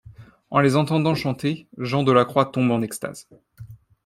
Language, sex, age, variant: French, male, 19-29, Français de métropole